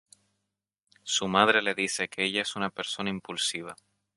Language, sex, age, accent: Spanish, male, 19-29, España: Islas Canarias